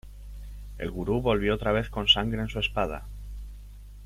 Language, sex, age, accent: Spanish, male, 19-29, España: Sur peninsular (Andalucia, Extremadura, Murcia)